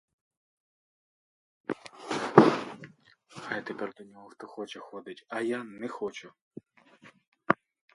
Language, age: Ukrainian, 30-39